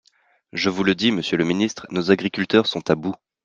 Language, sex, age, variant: French, male, 19-29, Français de métropole